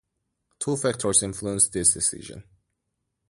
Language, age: English, 19-29